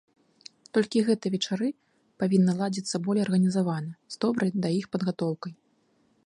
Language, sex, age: Belarusian, female, 30-39